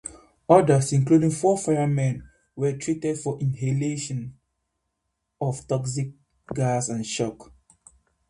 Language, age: English, 19-29